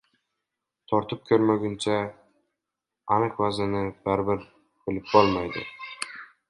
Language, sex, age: Uzbek, male, 19-29